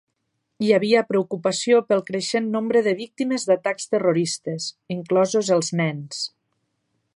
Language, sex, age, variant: Catalan, female, 30-39, Nord-Occidental